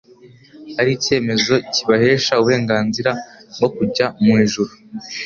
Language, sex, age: Kinyarwanda, male, under 19